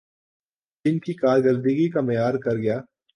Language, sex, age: Urdu, male, 19-29